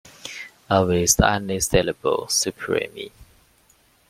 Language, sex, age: English, male, 19-29